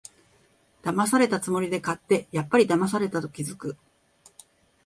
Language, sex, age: Japanese, female, 50-59